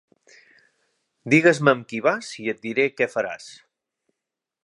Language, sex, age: Catalan, male, 30-39